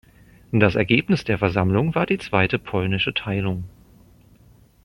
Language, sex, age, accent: German, male, 30-39, Deutschland Deutsch